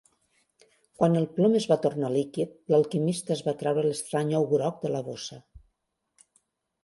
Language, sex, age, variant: Catalan, female, 50-59, Central